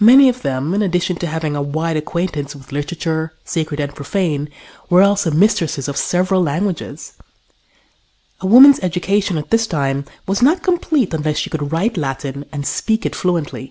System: none